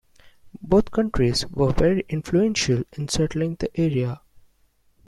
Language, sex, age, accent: English, male, 19-29, India and South Asia (India, Pakistan, Sri Lanka)